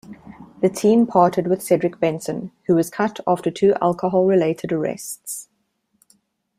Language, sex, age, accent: English, female, 30-39, Southern African (South Africa, Zimbabwe, Namibia)